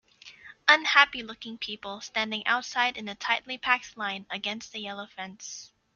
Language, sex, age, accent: English, female, 19-29, United States English